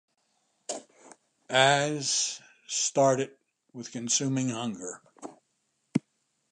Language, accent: English, United States English